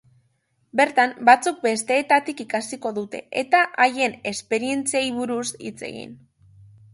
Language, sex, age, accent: Basque, female, under 19, Mendebalekoa (Araba, Bizkaia, Gipuzkoako mendebaleko herri batzuk)